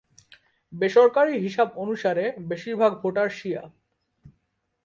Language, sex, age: Bengali, male, 19-29